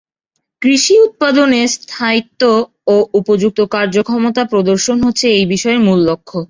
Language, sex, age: Bengali, female, 19-29